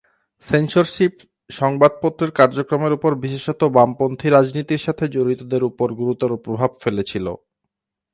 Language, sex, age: Bengali, male, 19-29